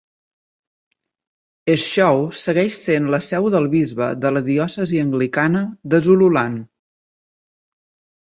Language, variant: Catalan, Central